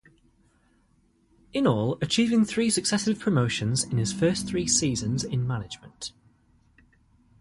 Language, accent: English, England English